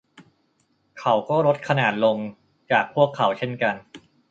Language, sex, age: Thai, male, 30-39